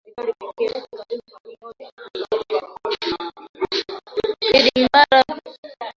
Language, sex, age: Swahili, female, 19-29